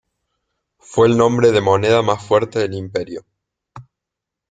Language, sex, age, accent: Spanish, male, 19-29, Rioplatense: Argentina, Uruguay, este de Bolivia, Paraguay